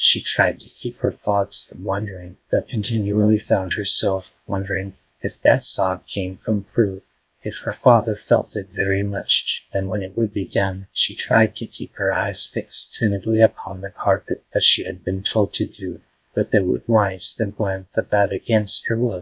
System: TTS, GlowTTS